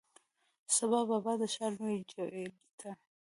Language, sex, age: Pashto, female, 19-29